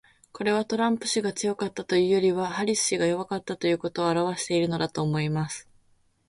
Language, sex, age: Japanese, female, 19-29